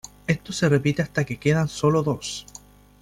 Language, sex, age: Spanish, male, 19-29